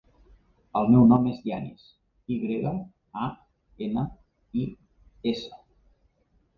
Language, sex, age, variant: Catalan, male, 30-39, Central